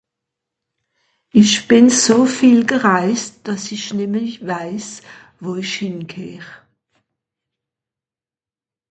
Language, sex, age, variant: Swiss German, female, 60-69, Nordniederàlemmànisch (Rishoffe, Zàwere, Bùsswìller, Hawenau, Brüemt, Stroossbùri, Molse, Dàmbàch, Schlettstàtt, Pfàlzbùri usw.)